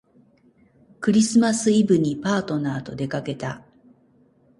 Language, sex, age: Japanese, female, 60-69